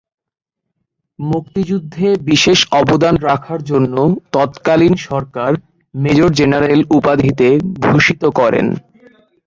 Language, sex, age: Bengali, male, 19-29